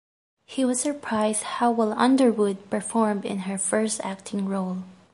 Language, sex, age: English, female, 19-29